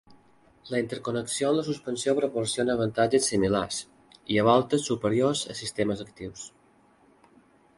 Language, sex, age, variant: Catalan, male, 50-59, Balear